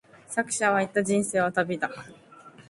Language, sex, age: Japanese, female, under 19